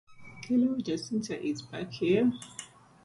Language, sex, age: English, female, 30-39